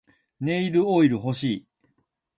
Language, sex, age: Japanese, male, 50-59